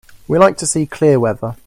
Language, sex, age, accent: English, male, 19-29, England English